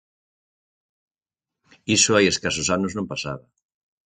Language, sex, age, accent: Galician, male, 60-69, Atlántico (seseo e gheada)